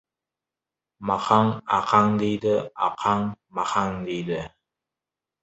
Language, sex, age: Kazakh, male, 19-29